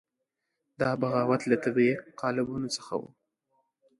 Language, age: Pashto, under 19